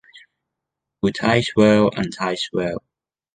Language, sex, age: English, male, 19-29